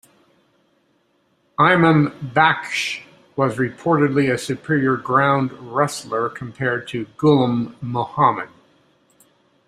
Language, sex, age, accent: English, male, 70-79, United States English